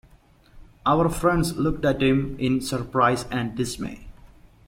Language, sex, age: English, male, 19-29